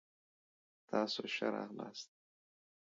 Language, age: Pashto, 30-39